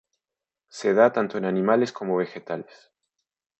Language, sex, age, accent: Spanish, male, 30-39, México